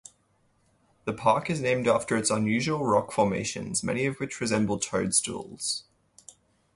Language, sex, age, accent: English, male, 19-29, Australian English